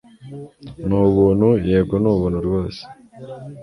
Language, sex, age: Kinyarwanda, male, 19-29